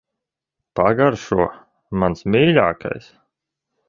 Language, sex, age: Latvian, male, 30-39